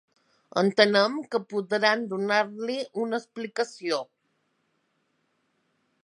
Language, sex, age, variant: Catalan, female, 30-39, Balear